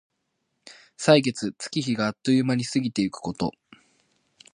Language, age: Japanese, 19-29